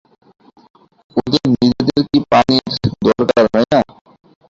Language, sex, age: Bengali, male, 19-29